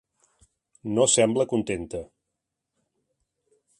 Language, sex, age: Catalan, male, 60-69